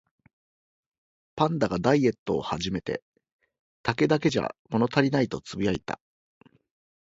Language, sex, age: Japanese, male, 40-49